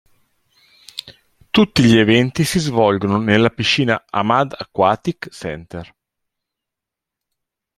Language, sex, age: Italian, male, 40-49